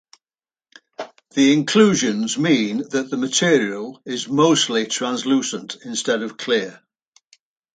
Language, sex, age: English, male, 80-89